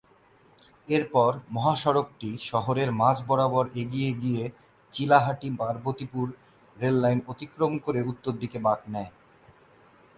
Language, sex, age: Bengali, male, 30-39